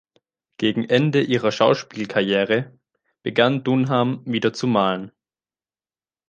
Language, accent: German, Deutschland Deutsch